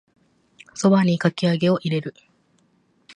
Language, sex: Japanese, female